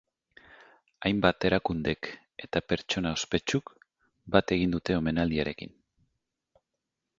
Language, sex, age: Basque, male, 40-49